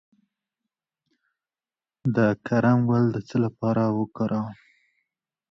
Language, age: Pashto, 19-29